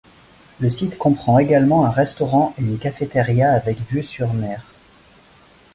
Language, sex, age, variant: French, male, 30-39, Français de métropole